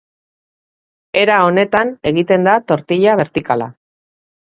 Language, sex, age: Basque, female, 40-49